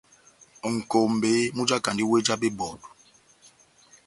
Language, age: Batanga, 40-49